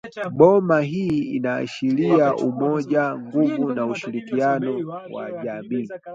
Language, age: Swahili, 19-29